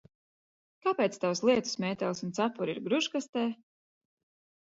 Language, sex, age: Latvian, female, 40-49